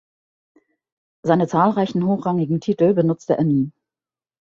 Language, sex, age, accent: German, female, 50-59, Deutschland Deutsch